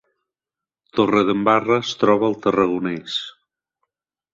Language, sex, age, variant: Catalan, male, 60-69, Central